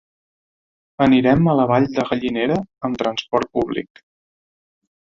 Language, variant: Catalan, Central